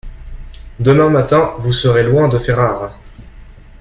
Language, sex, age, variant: French, male, under 19, Français de métropole